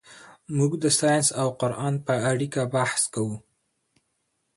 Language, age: Pashto, 19-29